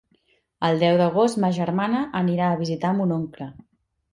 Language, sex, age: Catalan, female, 30-39